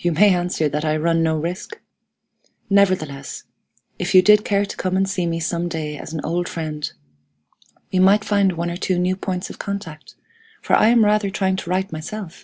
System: none